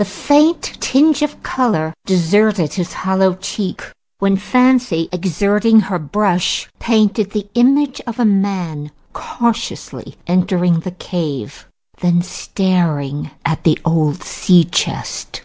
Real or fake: real